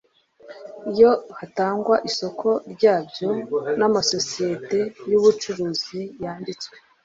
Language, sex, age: Kinyarwanda, female, 30-39